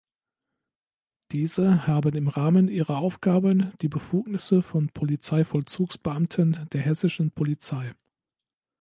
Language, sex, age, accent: German, male, 40-49, Deutschland Deutsch